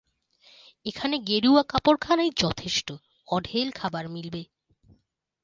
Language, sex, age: Bengali, female, 19-29